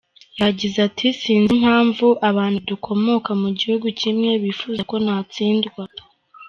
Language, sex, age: Kinyarwanda, female, under 19